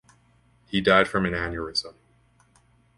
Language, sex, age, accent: English, male, 19-29, Canadian English